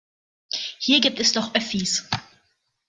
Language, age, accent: German, 19-29, Deutschland Deutsch